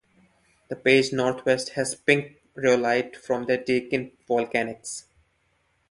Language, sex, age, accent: English, male, 19-29, India and South Asia (India, Pakistan, Sri Lanka)